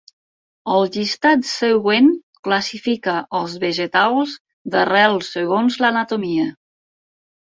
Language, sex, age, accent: Catalan, female, 50-59, aprenent (recent, des del castellà)